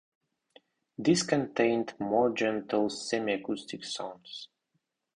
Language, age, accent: English, 19-29, Russian